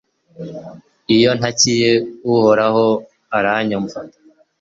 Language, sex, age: Kinyarwanda, male, 19-29